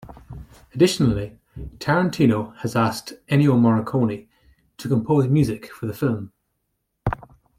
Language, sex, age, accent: English, male, 40-49, Irish English